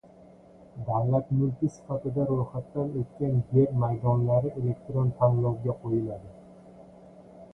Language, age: Uzbek, 40-49